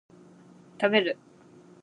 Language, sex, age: Japanese, female, 19-29